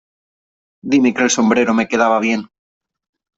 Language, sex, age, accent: Spanish, male, 19-29, España: Centro-Sur peninsular (Madrid, Toledo, Castilla-La Mancha)